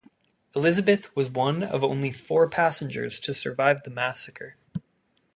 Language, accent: English, Canadian English